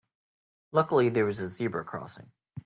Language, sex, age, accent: English, male, 19-29, United States English